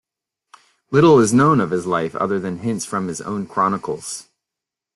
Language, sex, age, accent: English, male, 40-49, United States English